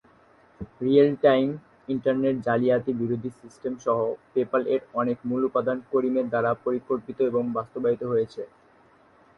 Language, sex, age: Bengali, male, under 19